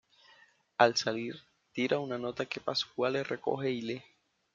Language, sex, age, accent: Spanish, male, 19-29, Caribe: Cuba, Venezuela, Puerto Rico, República Dominicana, Panamá, Colombia caribeña, México caribeño, Costa del golfo de México